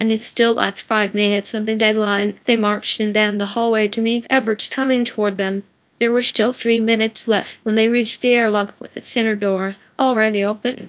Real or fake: fake